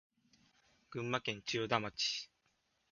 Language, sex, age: Japanese, male, 19-29